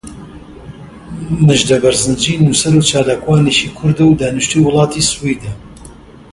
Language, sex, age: Central Kurdish, male, 30-39